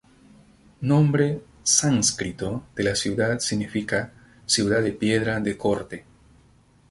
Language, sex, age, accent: Spanish, male, 30-39, Andino-Pacífico: Colombia, Perú, Ecuador, oeste de Bolivia y Venezuela andina